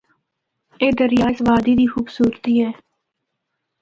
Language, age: Northern Hindko, 19-29